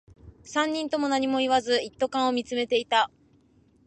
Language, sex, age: Japanese, female, 19-29